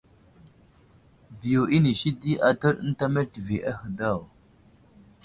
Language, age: Wuzlam, 19-29